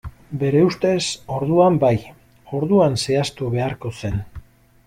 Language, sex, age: Basque, male, 60-69